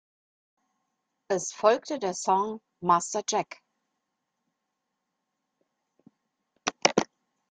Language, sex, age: German, female, 50-59